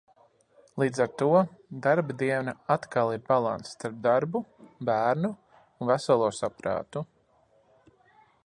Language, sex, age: Latvian, male, 30-39